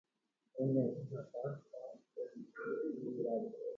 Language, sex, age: Guarani, male, 19-29